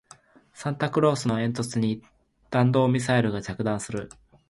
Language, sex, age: Japanese, male, under 19